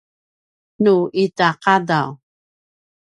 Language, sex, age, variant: Paiwan, female, 50-59, pinayuanan a kinaikacedasan (東排灣語)